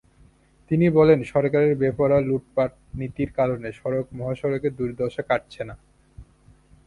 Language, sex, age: Bengali, male, 19-29